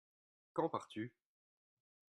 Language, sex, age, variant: French, male, 19-29, Français de métropole